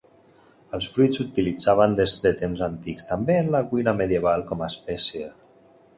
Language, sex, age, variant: Catalan, male, 40-49, Central